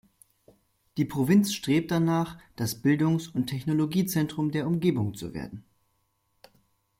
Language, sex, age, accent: German, male, 19-29, Deutschland Deutsch